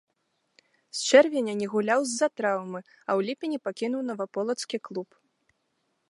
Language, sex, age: Belarusian, female, 19-29